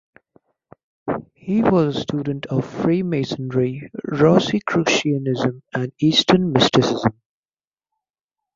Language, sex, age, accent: English, male, 19-29, England English